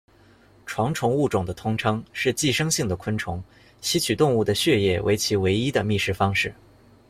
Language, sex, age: Chinese, male, 19-29